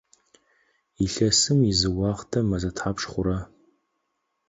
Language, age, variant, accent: Adyghe, 30-39, Адыгабзэ (Кирил, пстэумэ зэдыряе), Кıэмгуй (Çemguy)